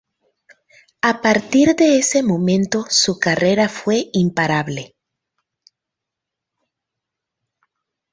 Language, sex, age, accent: Spanish, female, 30-39, América central